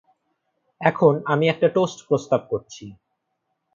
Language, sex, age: Bengali, male, 19-29